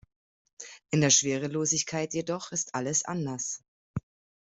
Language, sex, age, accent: German, female, 30-39, Deutschland Deutsch